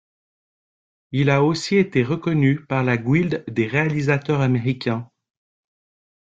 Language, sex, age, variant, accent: French, male, 40-49, Français d'Europe, Français de Suisse